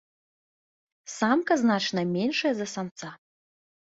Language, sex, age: Belarusian, female, 19-29